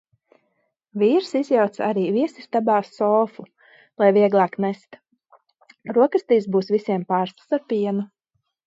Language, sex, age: Latvian, female, 30-39